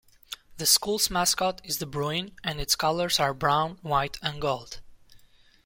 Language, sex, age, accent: English, male, 19-29, United States English